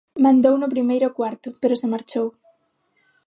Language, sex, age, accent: Galician, female, under 19, Normativo (estándar); Neofalante